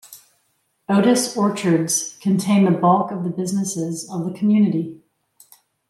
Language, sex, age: English, female, 50-59